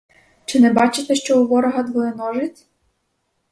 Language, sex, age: Ukrainian, female, 19-29